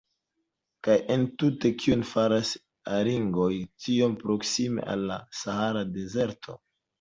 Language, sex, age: Esperanto, male, 19-29